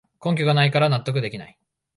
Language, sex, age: Japanese, male, 19-29